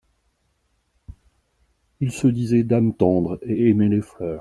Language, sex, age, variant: French, male, 50-59, Français de métropole